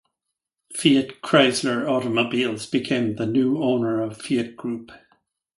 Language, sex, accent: English, male, Irish English